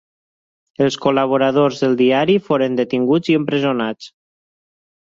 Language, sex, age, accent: Catalan, male, 30-39, valencià